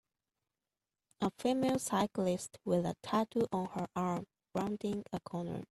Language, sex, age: English, female, 19-29